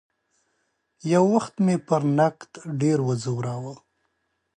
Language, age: Pashto, 30-39